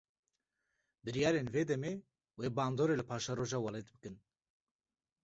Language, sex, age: Kurdish, male, 19-29